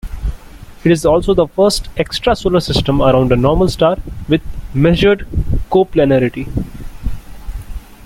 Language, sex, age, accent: English, male, 19-29, India and South Asia (India, Pakistan, Sri Lanka)